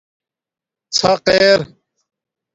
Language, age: Domaaki, 30-39